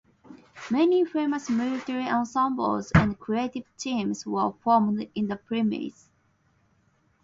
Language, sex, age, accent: English, female, 19-29, United States English